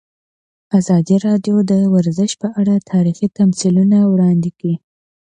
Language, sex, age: Pashto, female, 19-29